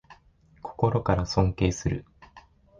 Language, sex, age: Japanese, male, 19-29